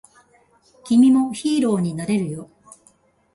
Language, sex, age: Japanese, female, 60-69